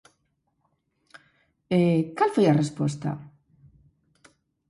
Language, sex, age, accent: Galician, female, 40-49, Normativo (estándar)